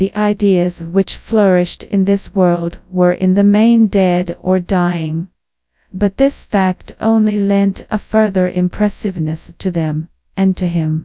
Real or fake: fake